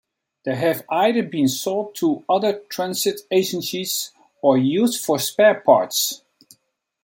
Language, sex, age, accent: English, male, 50-59, United States English